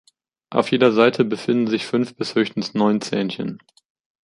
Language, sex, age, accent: German, male, 30-39, Deutschland Deutsch